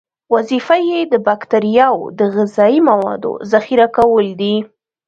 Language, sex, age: Pashto, female, 19-29